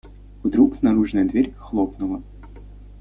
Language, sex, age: Russian, male, 19-29